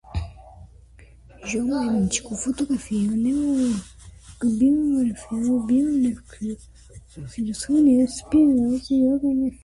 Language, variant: Portuguese, Portuguese (Brasil)